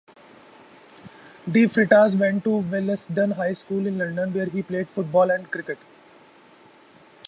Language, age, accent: English, 19-29, India and South Asia (India, Pakistan, Sri Lanka)